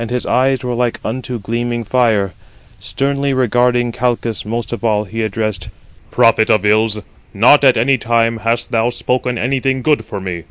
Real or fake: real